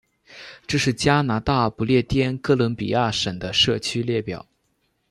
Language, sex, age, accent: Chinese, male, under 19, 出生地：湖南省